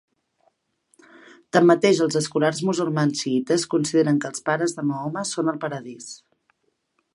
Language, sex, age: Catalan, female, 19-29